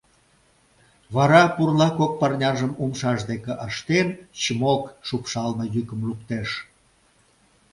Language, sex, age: Mari, male, 60-69